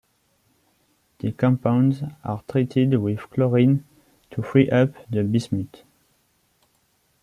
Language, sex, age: English, male, 19-29